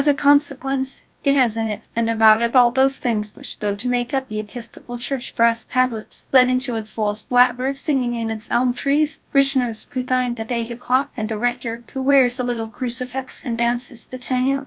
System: TTS, GlowTTS